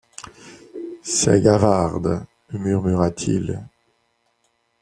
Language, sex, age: French, male, 50-59